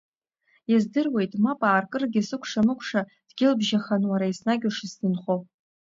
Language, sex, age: Abkhazian, female, under 19